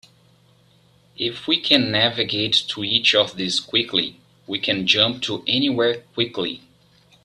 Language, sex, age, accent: English, male, 30-39, United States English